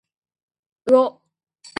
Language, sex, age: Japanese, female, under 19